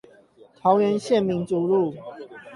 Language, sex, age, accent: Chinese, male, 30-39, 出生地：桃園市